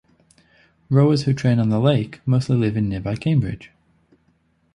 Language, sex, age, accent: English, male, 19-29, England English